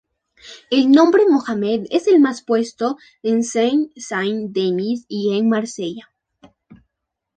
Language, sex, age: Spanish, female, 19-29